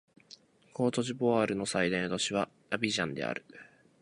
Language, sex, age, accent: Japanese, male, 19-29, 東京